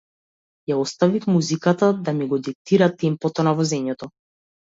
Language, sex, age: Macedonian, female, 30-39